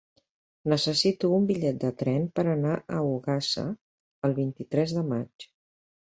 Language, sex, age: Catalan, female, 60-69